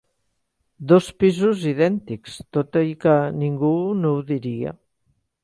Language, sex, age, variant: Catalan, female, 60-69, Central